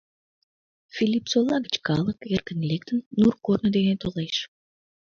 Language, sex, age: Mari, female, under 19